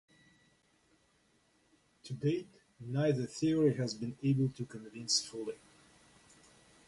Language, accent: English, Russian